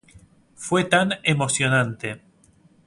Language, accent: Spanish, Rioplatense: Argentina, Uruguay, este de Bolivia, Paraguay